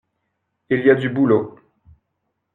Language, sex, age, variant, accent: French, male, 19-29, Français d'Amérique du Nord, Français du Canada